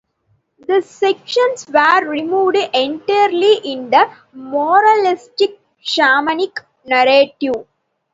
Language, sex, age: English, female, 19-29